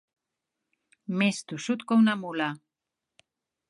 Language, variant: Catalan, Central